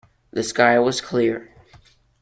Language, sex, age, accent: English, male, under 19, United States English